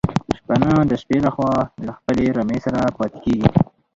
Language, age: Pashto, 19-29